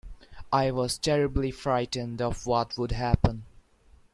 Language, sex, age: English, male, 19-29